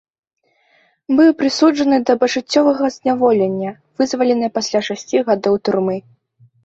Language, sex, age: Belarusian, female, 19-29